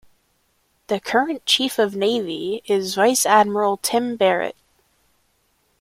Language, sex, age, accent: English, male, 19-29, United States English